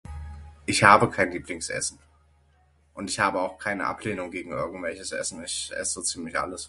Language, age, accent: German, 30-39, Deutschland Deutsch